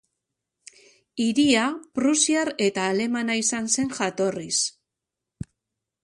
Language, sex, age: Basque, female, 50-59